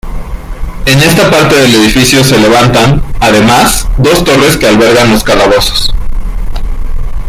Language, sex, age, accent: Spanish, male, 30-39, México